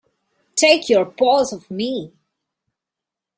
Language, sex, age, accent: English, female, 19-29, India and South Asia (India, Pakistan, Sri Lanka)